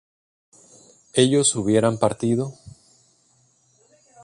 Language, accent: Spanish, Caribe: Cuba, Venezuela, Puerto Rico, República Dominicana, Panamá, Colombia caribeña, México caribeño, Costa del golfo de México